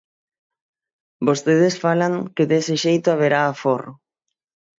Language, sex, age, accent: Galician, male, 19-29, Atlántico (seseo e gheada); Normativo (estándar)